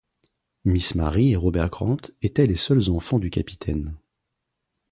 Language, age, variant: French, 30-39, Français de métropole